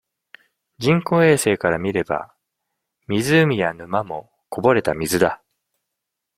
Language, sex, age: Japanese, male, 50-59